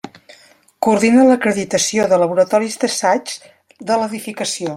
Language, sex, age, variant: Catalan, female, 50-59, Central